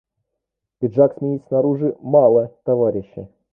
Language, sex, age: Russian, male, 19-29